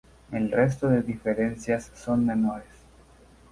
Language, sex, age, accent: Spanish, male, 19-29, México